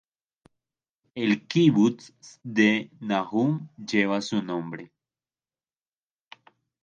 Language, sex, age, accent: Spanish, male, 19-29, Caribe: Cuba, Venezuela, Puerto Rico, República Dominicana, Panamá, Colombia caribeña, México caribeño, Costa del golfo de México